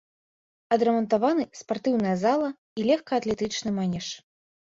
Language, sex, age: Belarusian, female, 19-29